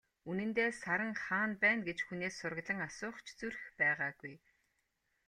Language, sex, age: Mongolian, female, 30-39